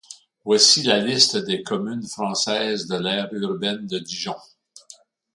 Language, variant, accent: French, Français d'Amérique du Nord, Français du Canada